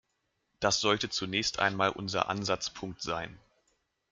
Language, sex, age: German, male, 19-29